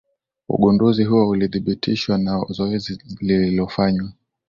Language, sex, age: Swahili, male, 19-29